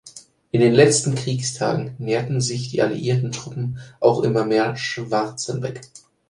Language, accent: German, Deutschland Deutsch